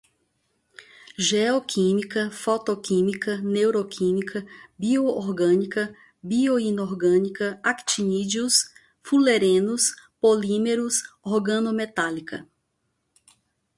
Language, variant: Portuguese, Portuguese (Brasil)